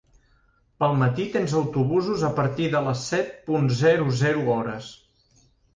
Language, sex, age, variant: Catalan, male, 40-49, Central